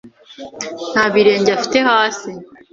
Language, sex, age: Kinyarwanda, female, 19-29